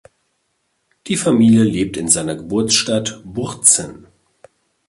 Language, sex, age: German, male, 40-49